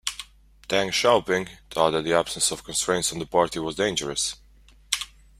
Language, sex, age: English, male, 19-29